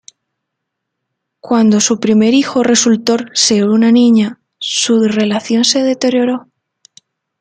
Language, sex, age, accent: Spanish, female, 19-29, España: Sur peninsular (Andalucia, Extremadura, Murcia)